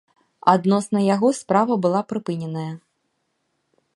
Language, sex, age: Belarusian, female, 40-49